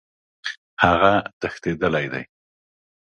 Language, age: Pashto, 60-69